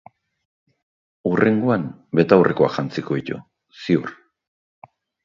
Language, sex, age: Basque, male, 60-69